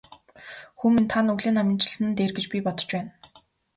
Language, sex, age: Mongolian, female, 19-29